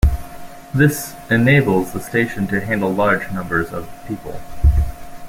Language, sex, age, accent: English, male, 30-39, United States English